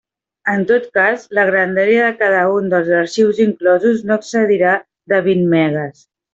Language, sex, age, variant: Catalan, female, 30-39, Central